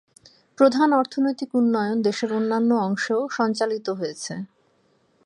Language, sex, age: Bengali, female, 40-49